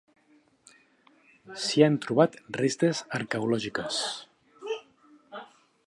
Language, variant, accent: Catalan, Central, central